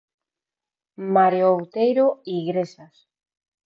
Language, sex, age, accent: Galician, female, 30-39, Neofalante